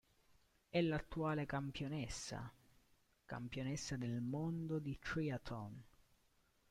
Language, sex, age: Italian, male, 19-29